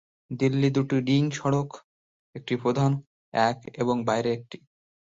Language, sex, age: Bengali, male, 19-29